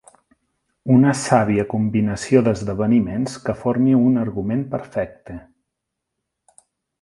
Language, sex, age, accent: Catalan, male, 40-49, central; nord-occidental